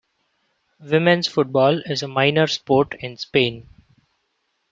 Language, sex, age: English, male, 19-29